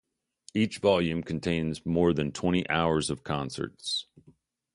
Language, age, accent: English, 50-59, United States English